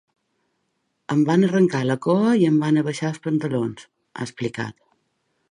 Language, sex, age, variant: Catalan, female, 40-49, Balear